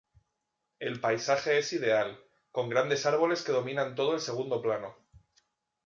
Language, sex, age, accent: Spanish, male, 30-39, España: Norte peninsular (Asturias, Castilla y León, Cantabria, País Vasco, Navarra, Aragón, La Rioja, Guadalajara, Cuenca)